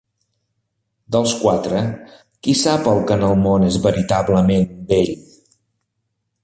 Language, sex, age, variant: Catalan, male, 50-59, Central